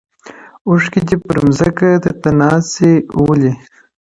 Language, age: Pashto, 19-29